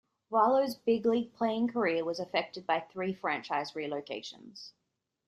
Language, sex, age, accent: English, female, 19-29, Australian English